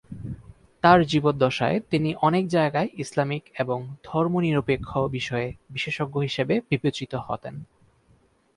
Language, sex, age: Bengali, male, 19-29